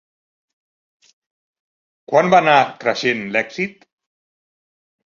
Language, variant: Catalan, Central